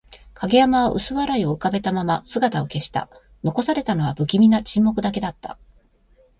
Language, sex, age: Japanese, female, 50-59